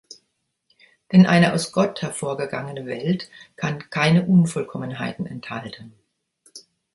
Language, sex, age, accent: German, female, 60-69, Deutschland Deutsch